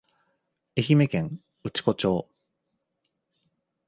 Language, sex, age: Japanese, male, 30-39